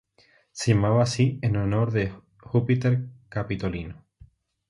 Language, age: Spanish, 19-29